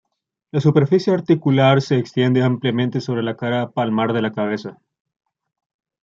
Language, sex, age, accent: Spanish, male, 19-29, América central